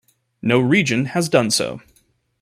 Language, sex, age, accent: English, male, 19-29, United States English